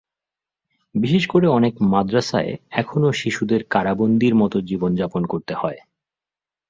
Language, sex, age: Bengali, male, 40-49